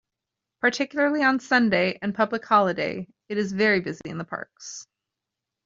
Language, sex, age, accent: English, female, 30-39, United States English